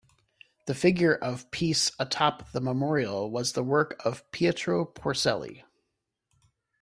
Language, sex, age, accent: English, male, 50-59, United States English